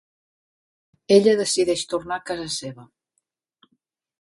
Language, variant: Catalan, Central